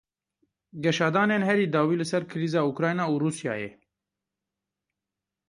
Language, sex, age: Kurdish, male, 30-39